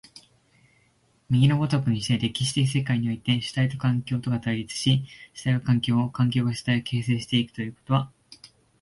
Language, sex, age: Japanese, male, 19-29